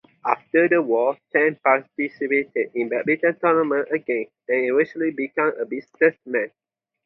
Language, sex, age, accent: English, male, 19-29, Malaysian English